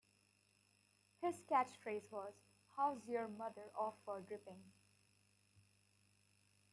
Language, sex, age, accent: English, female, 19-29, India and South Asia (India, Pakistan, Sri Lanka)